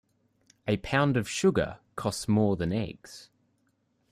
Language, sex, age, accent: English, male, 19-29, Australian English